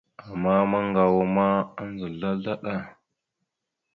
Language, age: Mada (Cameroon), 19-29